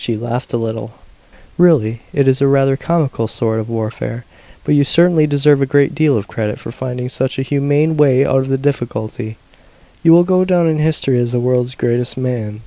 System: none